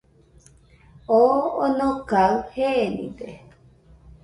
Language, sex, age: Nüpode Huitoto, female, 40-49